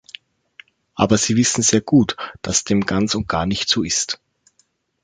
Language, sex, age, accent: German, male, 30-39, Österreichisches Deutsch